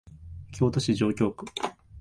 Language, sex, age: Japanese, male, 19-29